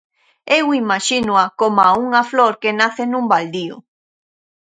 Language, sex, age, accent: Galician, female, 30-39, Central (gheada)